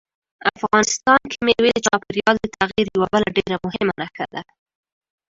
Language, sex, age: Pashto, female, 19-29